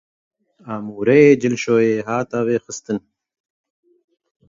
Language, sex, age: Kurdish, male, 40-49